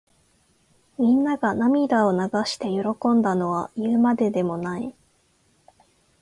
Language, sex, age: Japanese, female, 19-29